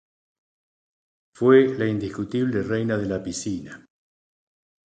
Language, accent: Spanish, Rioplatense: Argentina, Uruguay, este de Bolivia, Paraguay